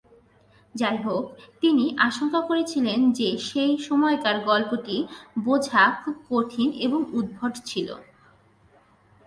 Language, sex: Bengali, female